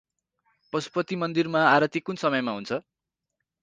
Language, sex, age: Nepali, male, 19-29